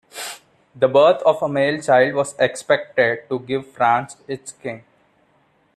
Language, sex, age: English, male, under 19